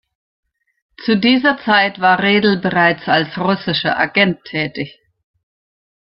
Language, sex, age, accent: German, female, 60-69, Deutschland Deutsch